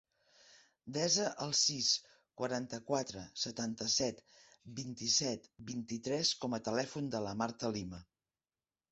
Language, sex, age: Catalan, female, 50-59